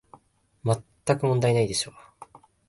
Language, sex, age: Japanese, male, 19-29